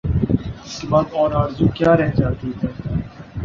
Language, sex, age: Urdu, male, 40-49